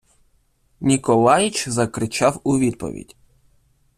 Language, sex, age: Ukrainian, male, under 19